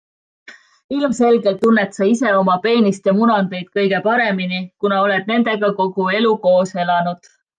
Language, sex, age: Estonian, female, 40-49